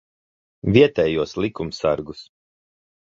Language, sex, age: Latvian, male, 30-39